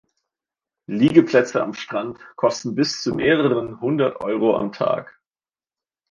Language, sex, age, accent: German, male, 19-29, Deutschland Deutsch